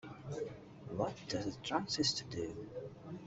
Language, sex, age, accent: English, male, 19-29, England English